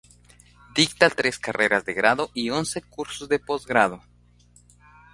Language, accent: Spanish, América central